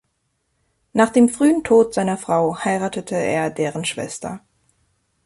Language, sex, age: German, female, 19-29